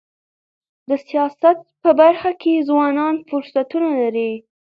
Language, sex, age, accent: Pashto, female, under 19, کندهاری لهجه